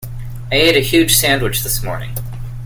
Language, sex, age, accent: English, male, under 19, United States English